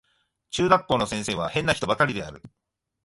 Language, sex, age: Japanese, male, 40-49